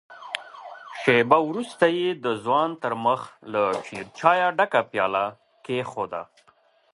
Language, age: Pashto, 30-39